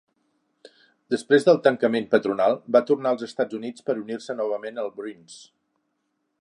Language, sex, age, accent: Catalan, male, 60-69, Neutre